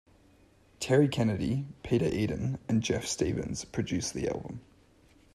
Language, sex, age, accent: English, male, 19-29, Australian English